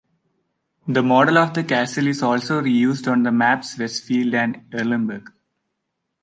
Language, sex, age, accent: English, male, 19-29, India and South Asia (India, Pakistan, Sri Lanka)